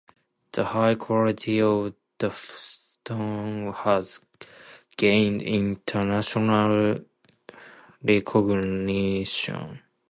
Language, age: English, 19-29